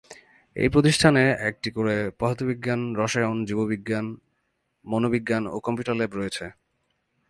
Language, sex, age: Bengali, male, 19-29